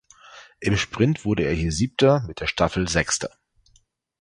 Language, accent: German, Deutschland Deutsch